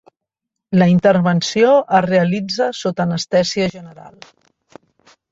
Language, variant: Catalan, Central